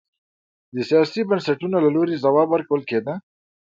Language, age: Pashto, 19-29